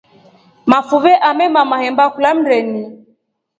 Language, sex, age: Rombo, female, 30-39